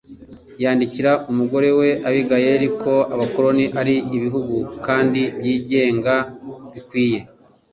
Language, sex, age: Kinyarwanda, male, 40-49